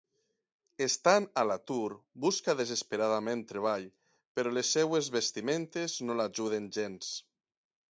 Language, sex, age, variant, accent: Catalan, male, 30-39, Valencià meridional, central; valencià